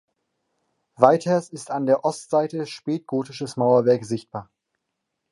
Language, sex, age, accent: German, male, 19-29, Deutschland Deutsch